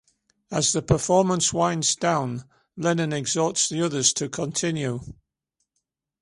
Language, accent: English, England English